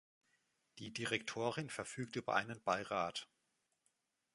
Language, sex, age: German, male, 30-39